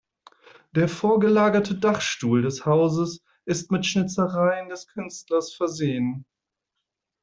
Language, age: German, 40-49